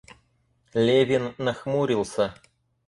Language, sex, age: Russian, male, 19-29